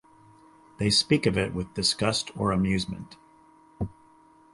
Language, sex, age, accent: English, male, 50-59, United States English